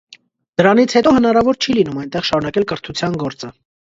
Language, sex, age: Armenian, male, 19-29